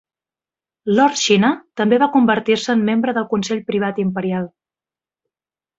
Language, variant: Catalan, Central